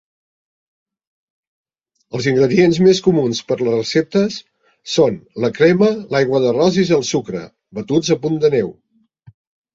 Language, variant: Catalan, Central